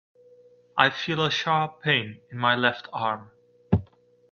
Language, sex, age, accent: English, male, 19-29, England English